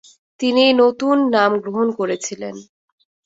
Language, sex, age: Bengali, female, 19-29